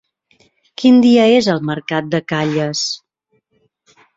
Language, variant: Catalan, Central